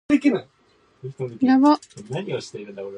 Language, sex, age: English, female, under 19